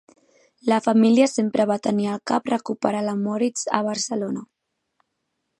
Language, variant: Catalan, Central